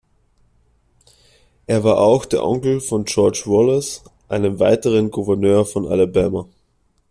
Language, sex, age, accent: German, male, 19-29, Österreichisches Deutsch